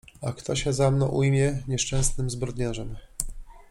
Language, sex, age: Polish, male, 40-49